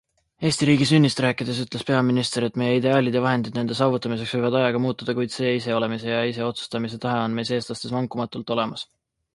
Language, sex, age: Estonian, male, 19-29